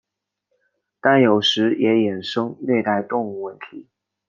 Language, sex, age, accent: Chinese, male, 19-29, 出生地：湖北省